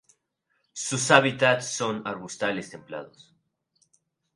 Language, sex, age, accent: Spanish, male, 19-29, México